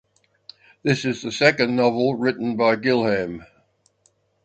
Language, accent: English, Australian English